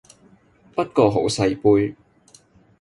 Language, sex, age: Cantonese, male, 19-29